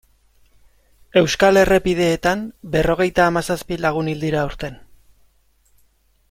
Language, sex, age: Basque, male, 40-49